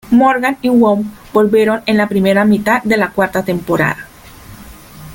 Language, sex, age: Spanish, female, 30-39